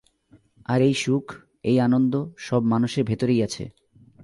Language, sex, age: Bengali, male, 19-29